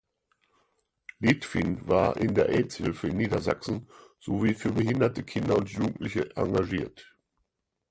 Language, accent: German, Deutschland Deutsch